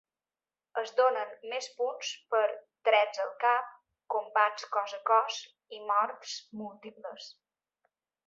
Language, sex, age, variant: Catalan, female, 40-49, Balear